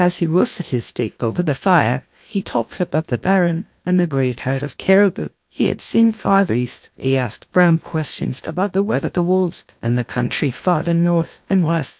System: TTS, GlowTTS